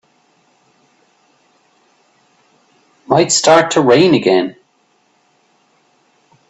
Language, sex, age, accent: English, male, 40-49, Irish English